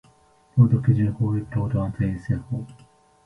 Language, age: Japanese, 19-29